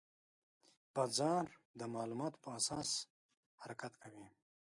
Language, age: Pashto, 19-29